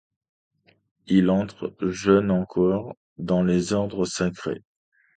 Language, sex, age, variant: French, male, 40-49, Français de métropole